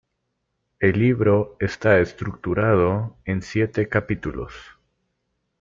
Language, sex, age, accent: Spanish, male, 19-29, América central